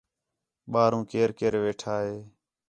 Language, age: Khetrani, 19-29